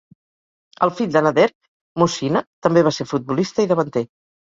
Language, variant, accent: Catalan, Central, central